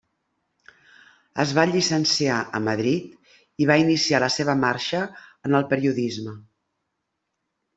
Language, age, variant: Catalan, 60-69, Central